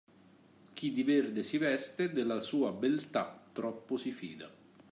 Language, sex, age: Italian, male, 40-49